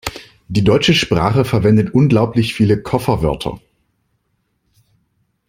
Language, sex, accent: German, male, Deutschland Deutsch